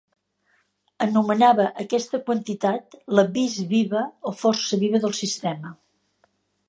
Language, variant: Catalan, Central